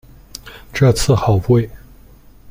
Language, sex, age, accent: Chinese, male, 19-29, 出生地：河南省